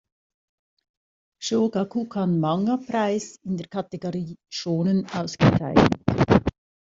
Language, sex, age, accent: German, female, 50-59, Schweizerdeutsch